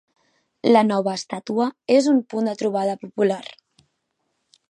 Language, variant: Catalan, Central